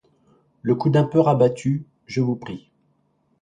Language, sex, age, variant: French, male, 50-59, Français de métropole